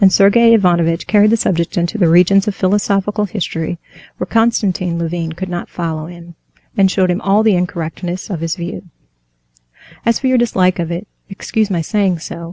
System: none